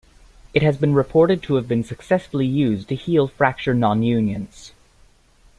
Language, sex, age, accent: English, male, 19-29, United States English